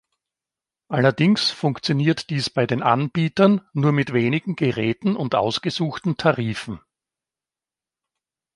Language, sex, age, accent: German, male, 50-59, Österreichisches Deutsch